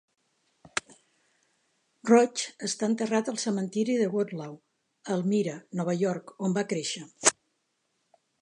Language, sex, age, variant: Catalan, female, 70-79, Central